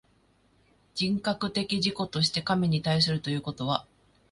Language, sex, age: Japanese, female, 40-49